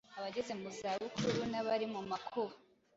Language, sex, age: Kinyarwanda, female, 19-29